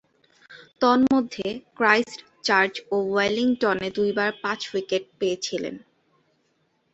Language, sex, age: Bengali, female, under 19